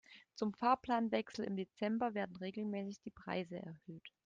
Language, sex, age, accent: German, female, 30-39, Deutschland Deutsch